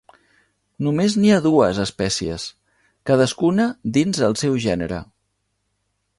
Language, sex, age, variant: Catalan, male, 50-59, Central